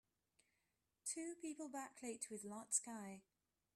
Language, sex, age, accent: English, female, 30-39, Hong Kong English